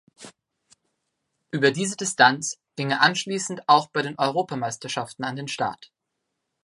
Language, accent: German, Österreichisches Deutsch